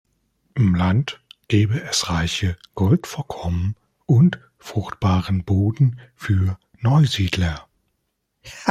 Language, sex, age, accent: German, male, 40-49, Deutschland Deutsch